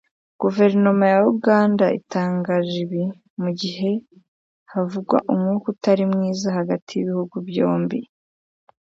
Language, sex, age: Kinyarwanda, female, 19-29